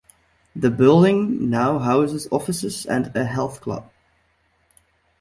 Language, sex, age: English, male, 19-29